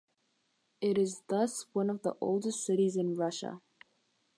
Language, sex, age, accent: English, female, under 19, United States English